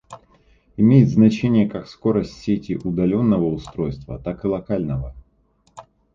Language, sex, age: Russian, male, 30-39